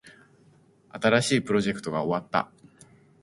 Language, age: Japanese, 19-29